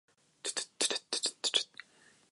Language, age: Japanese, under 19